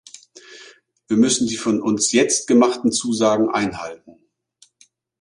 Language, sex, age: German, male, 50-59